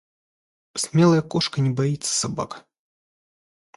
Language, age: Russian, 19-29